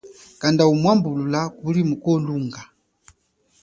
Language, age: Chokwe, 40-49